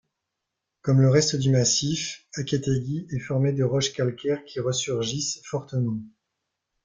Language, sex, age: French, male, 40-49